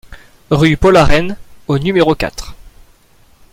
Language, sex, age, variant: French, male, 19-29, Français de métropole